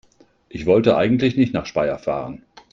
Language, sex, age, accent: German, male, 50-59, Deutschland Deutsch